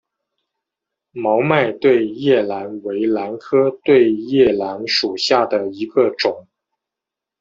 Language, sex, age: Chinese, male, 40-49